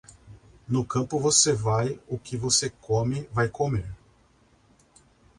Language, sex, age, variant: Portuguese, male, 40-49, Portuguese (Brasil)